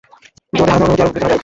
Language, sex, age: Bengali, male, under 19